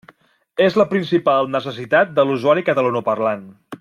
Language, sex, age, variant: Catalan, male, 30-39, Central